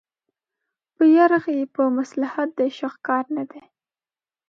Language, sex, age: Pashto, female, 19-29